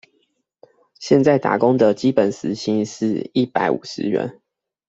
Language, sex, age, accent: Chinese, male, 30-39, 出生地：臺北市